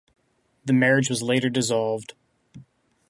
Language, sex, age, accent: English, male, 19-29, United States English